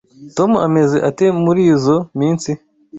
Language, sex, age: Kinyarwanda, male, 19-29